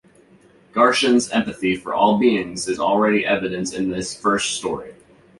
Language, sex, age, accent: English, male, 19-29, United States English